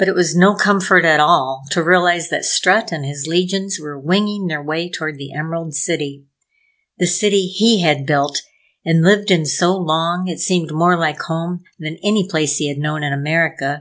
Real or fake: real